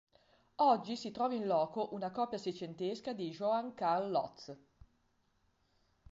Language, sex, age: Italian, female, 50-59